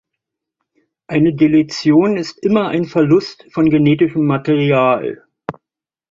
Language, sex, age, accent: German, male, 50-59, Deutschland Deutsch